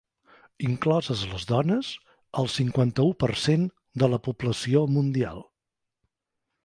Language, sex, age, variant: Catalan, male, 40-49, Central